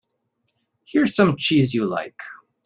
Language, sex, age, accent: English, male, 19-29, United States English